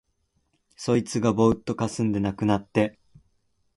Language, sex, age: Japanese, male, 19-29